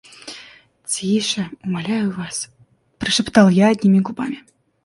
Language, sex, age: Russian, female, 19-29